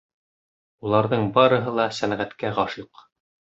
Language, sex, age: Bashkir, female, 30-39